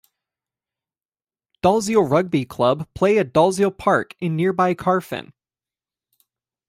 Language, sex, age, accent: English, male, 19-29, United States English